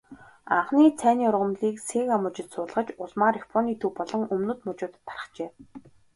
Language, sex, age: Mongolian, female, 19-29